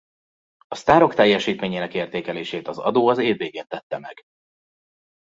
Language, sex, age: Hungarian, male, 30-39